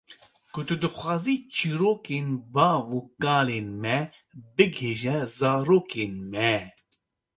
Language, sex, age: Kurdish, male, 30-39